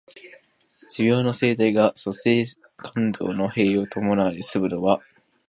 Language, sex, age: Japanese, male, 19-29